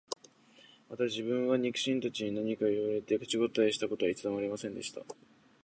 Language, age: Japanese, under 19